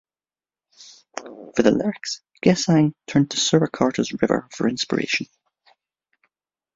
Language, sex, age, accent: English, male, 30-39, Irish English